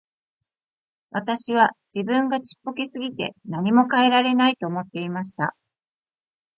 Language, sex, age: Japanese, female, 40-49